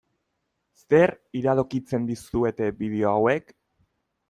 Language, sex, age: Basque, male, 30-39